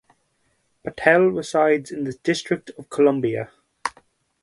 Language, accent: English, Irish English